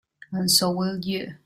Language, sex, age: English, female, 19-29